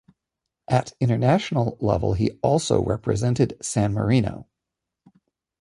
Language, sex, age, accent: English, male, 50-59, United States English